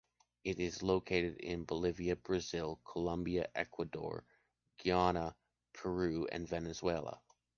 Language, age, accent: English, 30-39, Canadian English